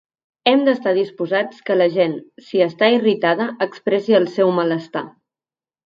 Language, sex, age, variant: Catalan, female, 30-39, Central